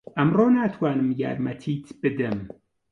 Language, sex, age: Central Kurdish, male, 40-49